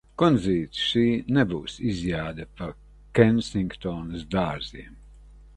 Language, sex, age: Latvian, male, 60-69